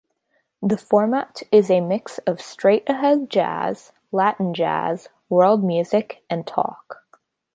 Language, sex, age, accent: English, female, under 19, United States English